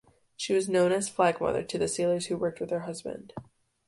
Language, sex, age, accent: English, female, under 19, United States English